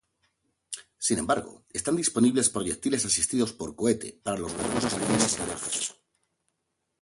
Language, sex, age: Spanish, male, 50-59